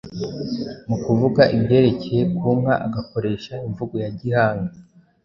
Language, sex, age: Kinyarwanda, male, 19-29